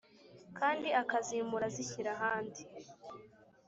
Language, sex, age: Kinyarwanda, female, 19-29